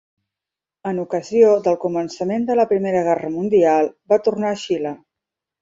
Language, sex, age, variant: Catalan, female, 50-59, Central